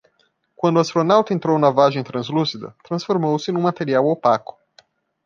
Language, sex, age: Portuguese, male, 30-39